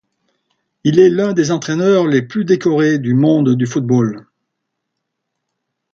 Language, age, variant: French, 70-79, Français de métropole